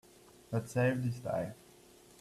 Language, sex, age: English, male, 19-29